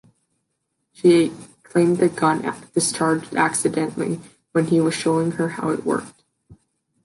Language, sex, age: English, female, under 19